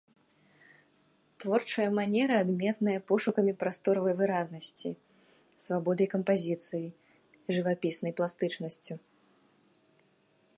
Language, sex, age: Belarusian, female, 19-29